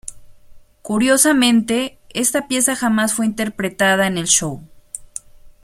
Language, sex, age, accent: Spanish, female, 40-49, México